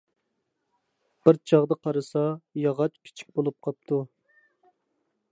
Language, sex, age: Uyghur, male, 19-29